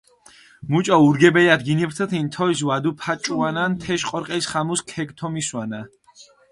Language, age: Mingrelian, 19-29